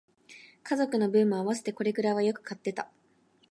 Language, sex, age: Japanese, female, 19-29